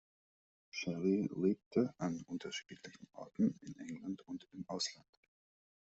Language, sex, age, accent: German, male, 30-39, Deutschland Deutsch